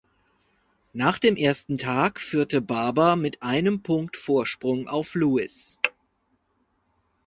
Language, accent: German, Deutschland Deutsch